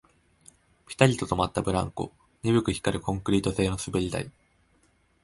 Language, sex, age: Japanese, male, under 19